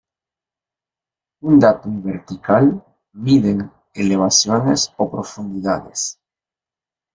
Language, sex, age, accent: Spanish, male, 40-49, América central